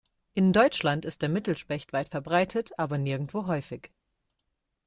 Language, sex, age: German, female, 19-29